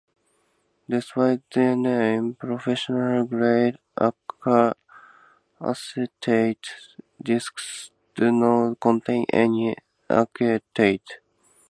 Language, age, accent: English, 19-29, United States English